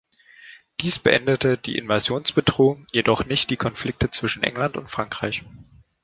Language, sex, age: German, male, 19-29